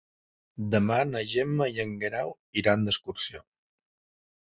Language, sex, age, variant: Catalan, male, 40-49, Balear